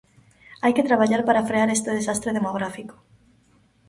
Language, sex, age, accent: Galician, female, 19-29, Normativo (estándar)